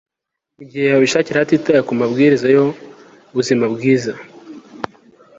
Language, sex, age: Kinyarwanda, male, 19-29